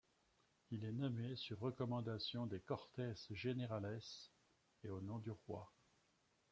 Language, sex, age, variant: French, male, 60-69, Français de métropole